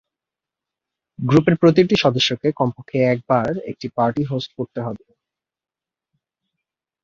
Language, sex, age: Bengali, male, 19-29